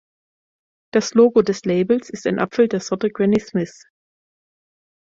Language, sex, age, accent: German, female, 50-59, Deutschland Deutsch